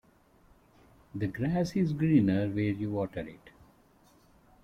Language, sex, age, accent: English, male, 40-49, India and South Asia (India, Pakistan, Sri Lanka)